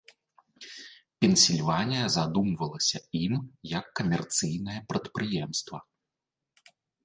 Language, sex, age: Belarusian, male, 30-39